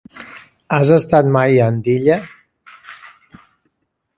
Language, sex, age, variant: Catalan, male, 40-49, Central